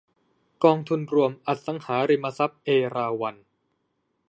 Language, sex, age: Thai, male, 19-29